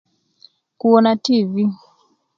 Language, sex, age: Kenyi, female, 19-29